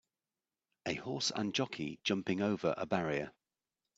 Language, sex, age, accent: English, male, 50-59, England English